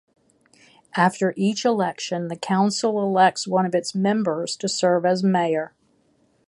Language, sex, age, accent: English, female, 60-69, United States English